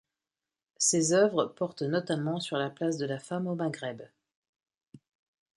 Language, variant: French, Français de métropole